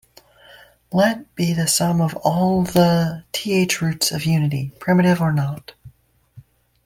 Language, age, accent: English, under 19, United States English